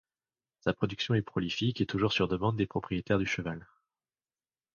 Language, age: French, 30-39